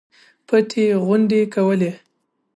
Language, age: Pashto, 19-29